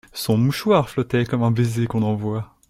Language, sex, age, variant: French, male, 19-29, Français de métropole